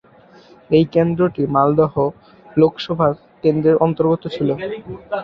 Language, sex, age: Bengali, male, under 19